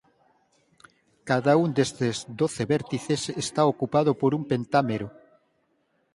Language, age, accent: Galician, 50-59, Normativo (estándar)